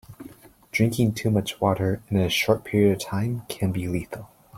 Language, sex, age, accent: English, male, 19-29, United States English